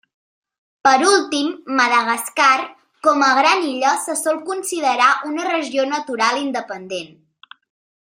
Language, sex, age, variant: Catalan, male, 19-29, Central